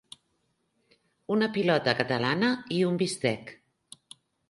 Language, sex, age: Catalan, female, 50-59